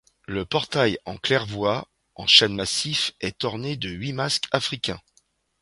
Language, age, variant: French, 40-49, Français de métropole